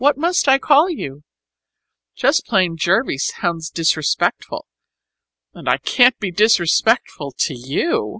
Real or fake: real